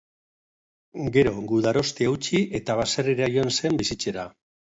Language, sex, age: Basque, male, 60-69